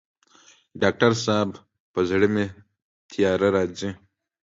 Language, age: Pashto, 19-29